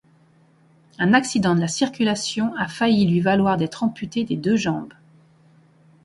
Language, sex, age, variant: French, female, 40-49, Français de métropole